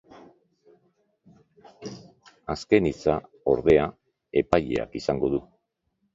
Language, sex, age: Basque, male, 60-69